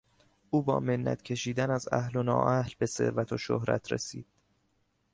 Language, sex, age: Persian, male, 19-29